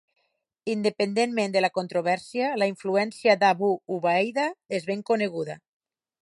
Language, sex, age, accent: Catalan, female, 50-59, Ebrenc